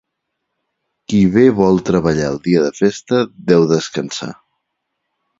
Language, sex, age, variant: Catalan, male, 40-49, Central